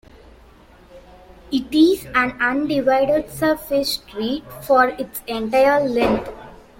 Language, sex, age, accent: English, female, 19-29, India and South Asia (India, Pakistan, Sri Lanka)